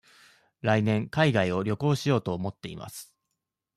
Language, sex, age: Japanese, male, 19-29